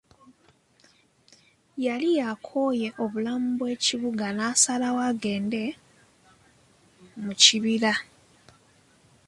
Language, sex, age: Ganda, female, 19-29